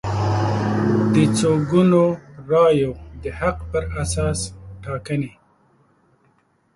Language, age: Pashto, 40-49